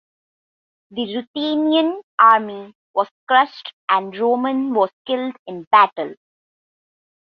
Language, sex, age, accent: English, female, 30-39, India and South Asia (India, Pakistan, Sri Lanka)